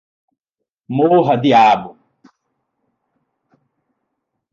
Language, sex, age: Portuguese, male, 19-29